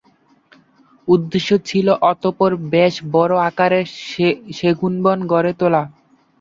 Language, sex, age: Bengali, male, 19-29